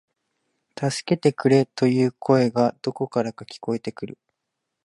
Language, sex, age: Japanese, male, 19-29